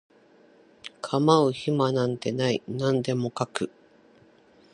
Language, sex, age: Japanese, female, 40-49